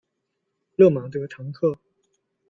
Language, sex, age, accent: Chinese, male, 19-29, 出生地：河北省